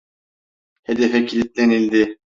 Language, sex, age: Turkish, male, 19-29